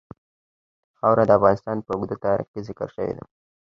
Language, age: Pashto, under 19